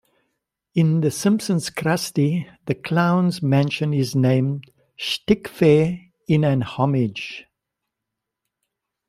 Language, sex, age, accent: English, male, 50-59, Southern African (South Africa, Zimbabwe, Namibia)